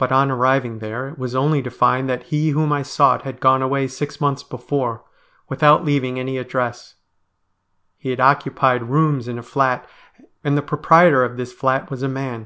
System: none